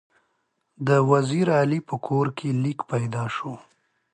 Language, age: Pashto, 30-39